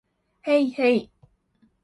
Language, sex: Japanese, female